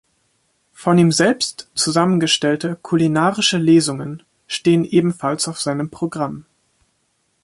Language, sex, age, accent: German, male, 19-29, Deutschland Deutsch